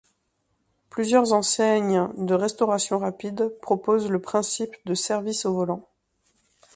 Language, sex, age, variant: French, female, 30-39, Français de métropole